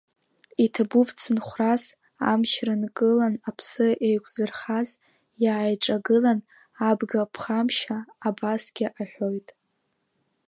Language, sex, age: Abkhazian, female, under 19